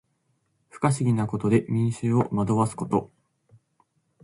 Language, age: Japanese, 19-29